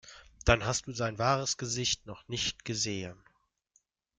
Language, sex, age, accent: German, male, 19-29, Deutschland Deutsch